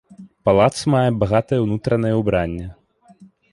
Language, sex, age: Belarusian, male, 19-29